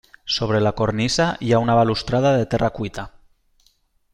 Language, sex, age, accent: Catalan, male, 19-29, valencià